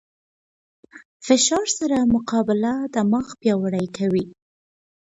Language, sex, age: Pashto, female, 19-29